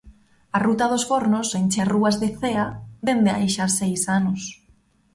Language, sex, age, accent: Galician, female, 19-29, Normativo (estándar)